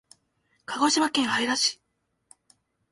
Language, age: Japanese, 19-29